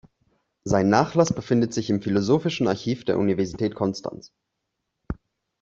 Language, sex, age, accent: German, male, 19-29, Deutschland Deutsch